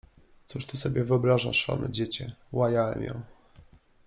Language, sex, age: Polish, male, 40-49